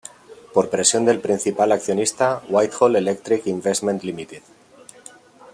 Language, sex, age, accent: Spanish, male, 30-39, España: Norte peninsular (Asturias, Castilla y León, Cantabria, País Vasco, Navarra, Aragón, La Rioja, Guadalajara, Cuenca)